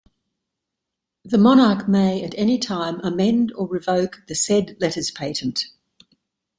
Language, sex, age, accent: English, female, 70-79, Australian English